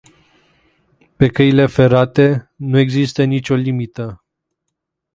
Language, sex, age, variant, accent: Romanian, male, 19-29, Romanian-Romania, Muntenesc